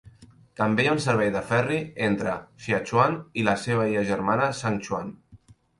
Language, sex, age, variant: Catalan, male, 30-39, Central